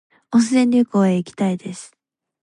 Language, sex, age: Japanese, female, 19-29